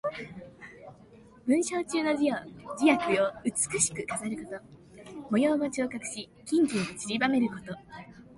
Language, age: Japanese, 19-29